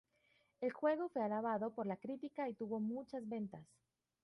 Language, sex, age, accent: Spanish, female, 30-39, Andino-Pacífico: Colombia, Perú, Ecuador, oeste de Bolivia y Venezuela andina